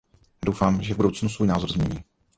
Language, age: Czech, 30-39